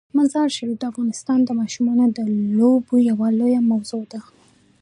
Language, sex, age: Pashto, female, 19-29